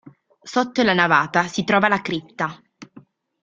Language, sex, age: Italian, female, 19-29